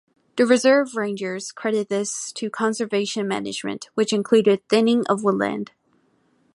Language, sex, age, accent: English, female, under 19, United States English